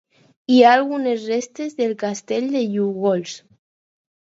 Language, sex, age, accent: Catalan, female, under 19, aprenent (recent, des del castellà)